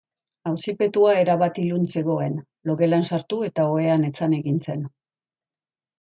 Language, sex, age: Basque, female, 50-59